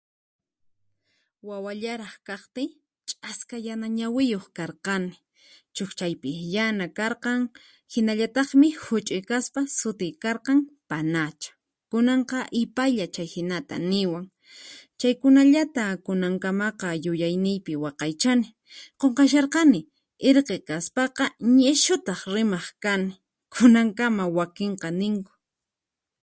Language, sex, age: Puno Quechua, female, 19-29